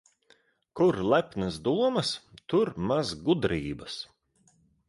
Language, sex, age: Latvian, male, 30-39